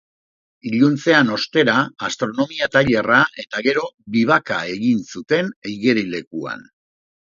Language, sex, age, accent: Basque, male, 50-59, Erdialdekoa edo Nafarra (Gipuzkoa, Nafarroa)